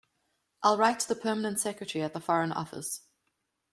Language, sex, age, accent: English, female, 30-39, Southern African (South Africa, Zimbabwe, Namibia)